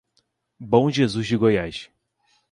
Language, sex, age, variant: Portuguese, male, 19-29, Portuguese (Brasil)